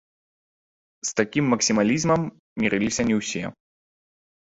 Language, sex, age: Belarusian, male, 19-29